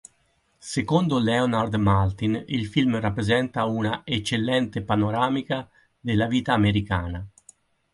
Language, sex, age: Italian, male, 50-59